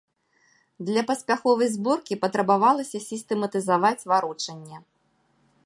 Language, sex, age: Belarusian, female, 40-49